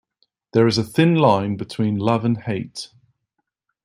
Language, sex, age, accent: English, male, 30-39, England English